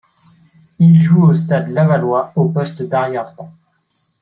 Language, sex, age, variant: French, male, 30-39, Français de métropole